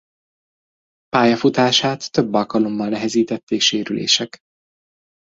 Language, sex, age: Hungarian, male, 30-39